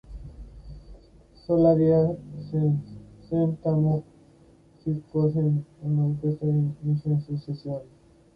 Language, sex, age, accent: Spanish, male, under 19, España: Centro-Sur peninsular (Madrid, Toledo, Castilla-La Mancha)